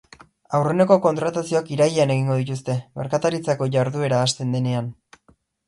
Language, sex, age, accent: Basque, male, 19-29, Erdialdekoa edo Nafarra (Gipuzkoa, Nafarroa)